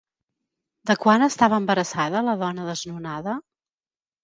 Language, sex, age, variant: Catalan, female, 40-49, Central